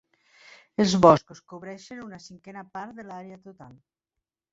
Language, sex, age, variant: Catalan, female, 50-59, Nord-Occidental